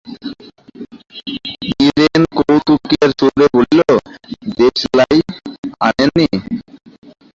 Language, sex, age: Bengali, male, 19-29